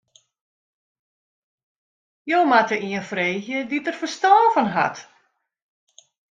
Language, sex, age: Western Frisian, female, 50-59